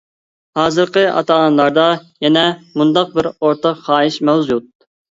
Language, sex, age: Uyghur, male, 30-39